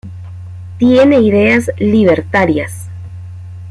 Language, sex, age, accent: Spanish, female, 30-39, América central